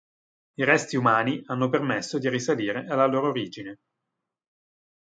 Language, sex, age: Italian, male, 40-49